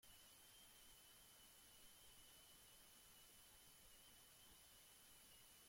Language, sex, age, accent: Basque, female, 40-49, Mendebalekoa (Araba, Bizkaia, Gipuzkoako mendebaleko herri batzuk)